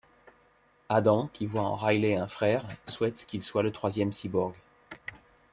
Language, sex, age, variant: French, male, 40-49, Français de métropole